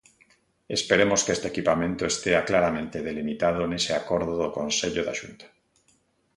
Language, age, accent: Galician, 50-59, Atlántico (seseo e gheada)